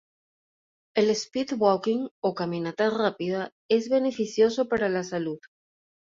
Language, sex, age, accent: Spanish, female, 30-39, Caribe: Cuba, Venezuela, Puerto Rico, República Dominicana, Panamá, Colombia caribeña, México caribeño, Costa del golfo de México